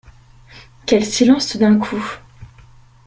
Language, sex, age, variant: French, female, under 19, Français de métropole